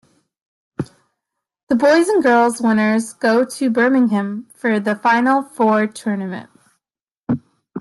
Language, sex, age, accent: English, female, 19-29, Canadian English